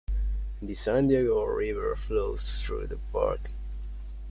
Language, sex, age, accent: English, male, under 19, United States English